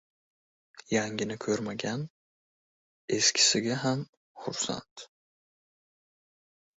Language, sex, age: Uzbek, male, 19-29